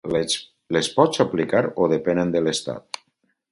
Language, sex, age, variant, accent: Catalan, male, 50-59, Valencià meridional, valencià